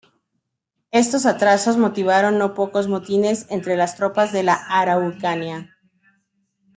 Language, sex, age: Spanish, female, 40-49